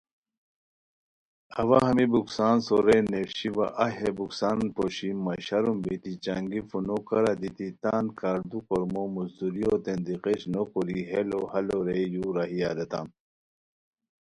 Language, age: Khowar, 40-49